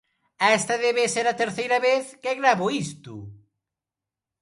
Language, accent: Galician, Neofalante